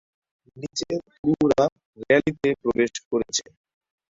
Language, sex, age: Bengali, male, 30-39